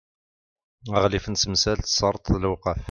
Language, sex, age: Kabyle, male, 50-59